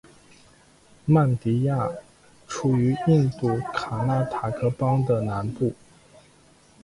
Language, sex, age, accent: Chinese, male, 30-39, 出生地：吉林省